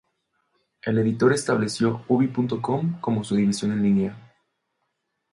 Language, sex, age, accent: Spanish, male, 19-29, México